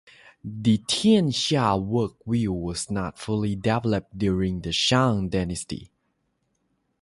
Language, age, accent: English, 19-29, United States English; Malaysian English